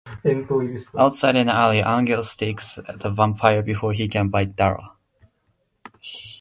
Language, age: English, under 19